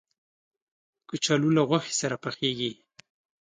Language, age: Pashto, 30-39